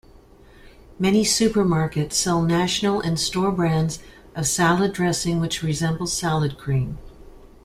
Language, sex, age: English, female, 40-49